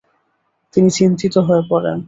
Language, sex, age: Bengali, male, 19-29